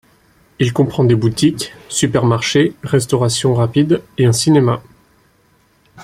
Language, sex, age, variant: French, male, 30-39, Français de métropole